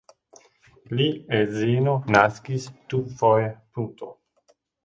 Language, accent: Esperanto, Internacia